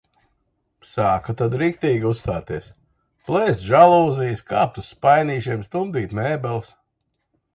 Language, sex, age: Latvian, male, 50-59